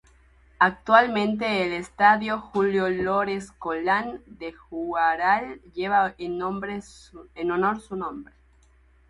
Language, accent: Spanish, México